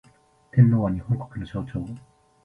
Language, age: Japanese, 19-29